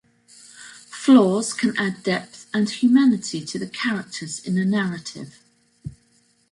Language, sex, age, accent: English, female, 60-69, England English